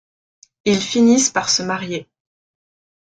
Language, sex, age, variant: French, female, 19-29, Français de métropole